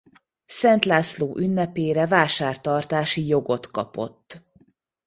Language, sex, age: Hungarian, female, 30-39